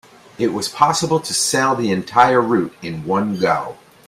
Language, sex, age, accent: English, male, 60-69, United States English